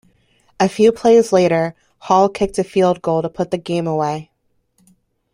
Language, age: English, 30-39